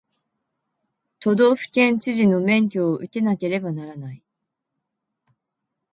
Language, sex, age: Japanese, female, 50-59